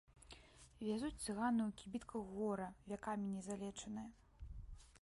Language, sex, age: Belarusian, female, under 19